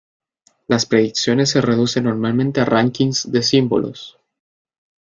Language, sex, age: Spanish, male, 19-29